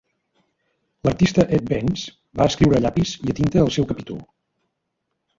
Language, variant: Catalan, Central